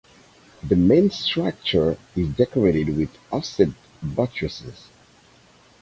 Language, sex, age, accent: English, male, 40-49, United States English